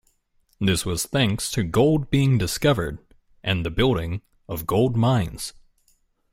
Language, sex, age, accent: English, male, 19-29, United States English